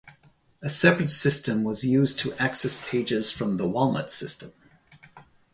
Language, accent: English, United States English